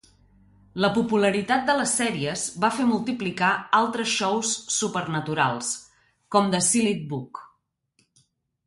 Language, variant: Catalan, Central